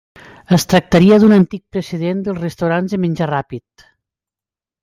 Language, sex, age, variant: Catalan, female, 50-59, Nord-Occidental